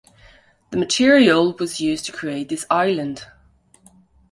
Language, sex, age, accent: English, female, 30-39, Irish English